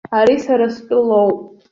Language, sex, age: Abkhazian, female, under 19